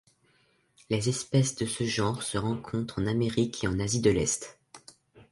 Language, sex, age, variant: French, male, under 19, Français de métropole